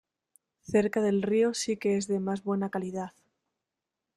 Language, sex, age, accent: Spanish, female, 19-29, España: Centro-Sur peninsular (Madrid, Toledo, Castilla-La Mancha)